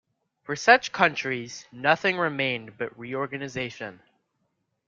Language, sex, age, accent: English, male, under 19, United States English